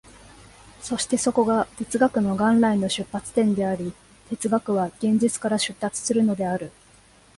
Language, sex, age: Japanese, female, 19-29